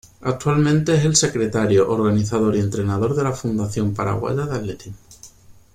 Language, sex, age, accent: Spanish, male, 19-29, España: Sur peninsular (Andalucia, Extremadura, Murcia)